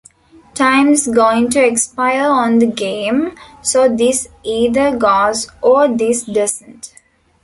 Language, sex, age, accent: English, female, 19-29, India and South Asia (India, Pakistan, Sri Lanka)